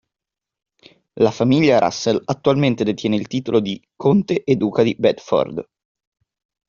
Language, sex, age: Italian, male, 19-29